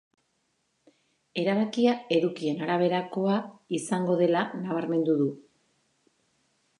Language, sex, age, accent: Basque, female, 40-49, Erdialdekoa edo Nafarra (Gipuzkoa, Nafarroa)